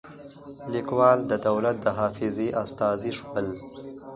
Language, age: Pashto, 19-29